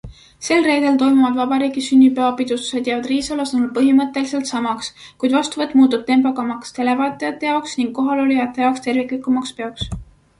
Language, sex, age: Estonian, male, 19-29